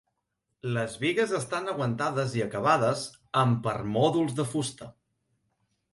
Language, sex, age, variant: Catalan, male, 19-29, Central